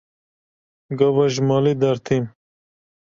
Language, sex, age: Kurdish, male, 30-39